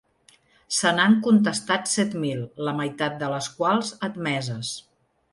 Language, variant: Catalan, Central